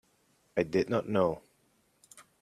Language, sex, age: English, male, 30-39